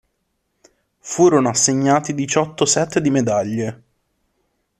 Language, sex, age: Italian, male, 19-29